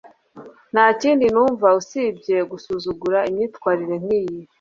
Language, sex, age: Kinyarwanda, female, 19-29